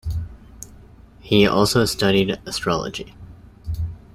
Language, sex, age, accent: English, male, 19-29, United States English